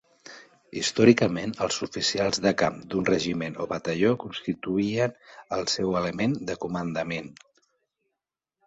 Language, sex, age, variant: Catalan, male, 50-59, Central